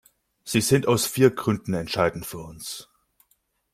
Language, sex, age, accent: German, male, 19-29, Deutschland Deutsch